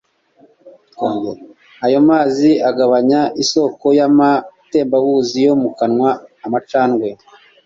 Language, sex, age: Kinyarwanda, female, 19-29